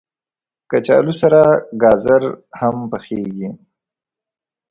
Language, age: Pashto, 19-29